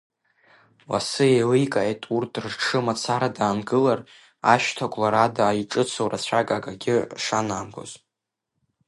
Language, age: Abkhazian, under 19